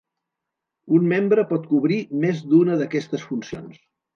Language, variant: Catalan, Central